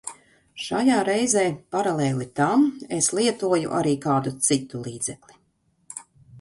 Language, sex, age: Latvian, female, 40-49